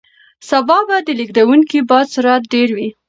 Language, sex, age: Pashto, female, under 19